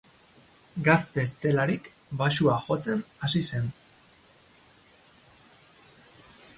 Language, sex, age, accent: Basque, male, 30-39, Mendebalekoa (Araba, Bizkaia, Gipuzkoako mendebaleko herri batzuk)